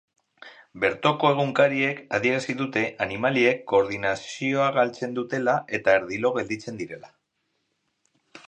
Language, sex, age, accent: Basque, male, 40-49, Mendebalekoa (Araba, Bizkaia, Gipuzkoako mendebaleko herri batzuk)